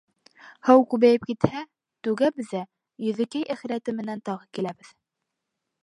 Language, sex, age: Bashkir, female, 19-29